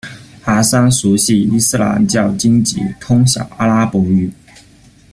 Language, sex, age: Chinese, male, 19-29